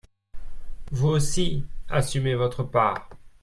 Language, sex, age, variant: French, male, 30-39, Français de métropole